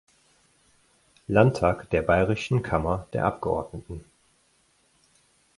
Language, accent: German, Deutschland Deutsch